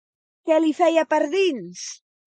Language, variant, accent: Catalan, Central, central; septentrional